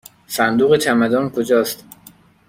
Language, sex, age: Persian, male, 19-29